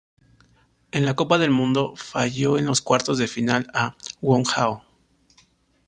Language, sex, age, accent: Spanish, male, 19-29, México